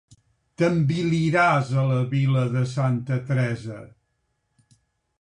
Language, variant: Catalan, Central